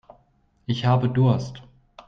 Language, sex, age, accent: German, male, 30-39, Deutschland Deutsch